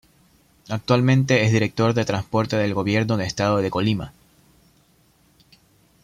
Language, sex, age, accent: Spanish, male, 19-29, Andino-Pacífico: Colombia, Perú, Ecuador, oeste de Bolivia y Venezuela andina